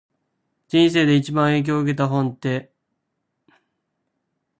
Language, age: Japanese, 19-29